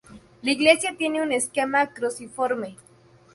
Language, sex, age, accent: Spanish, female, 19-29, México